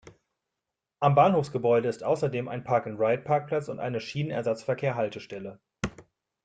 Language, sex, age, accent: German, male, 30-39, Deutschland Deutsch